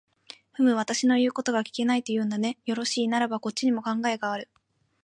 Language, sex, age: Japanese, female, 19-29